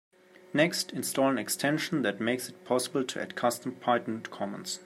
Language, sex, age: English, male, 19-29